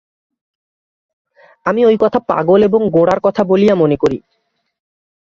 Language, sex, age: Bengali, male, 19-29